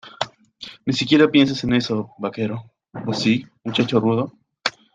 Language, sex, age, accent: Spanish, male, 19-29, Andino-Pacífico: Colombia, Perú, Ecuador, oeste de Bolivia y Venezuela andina